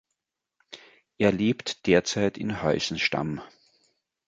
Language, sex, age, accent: German, male, 50-59, Österreichisches Deutsch